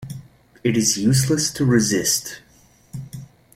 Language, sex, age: English, male, 30-39